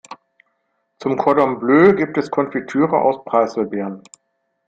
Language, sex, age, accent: German, male, 50-59, Deutschland Deutsch